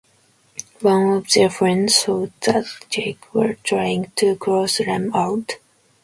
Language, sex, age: English, female, 19-29